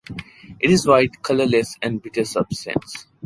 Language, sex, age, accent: English, male, 19-29, India and South Asia (India, Pakistan, Sri Lanka)